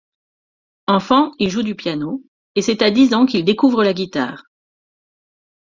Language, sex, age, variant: French, female, 40-49, Français de métropole